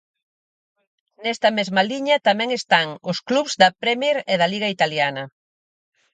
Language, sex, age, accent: Galician, female, 40-49, Atlántico (seseo e gheada)